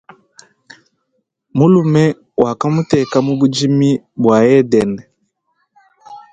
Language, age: Luba-Lulua, 19-29